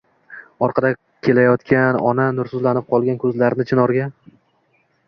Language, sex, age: Uzbek, male, under 19